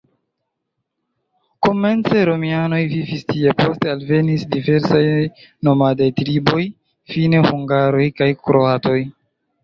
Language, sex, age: Esperanto, male, 19-29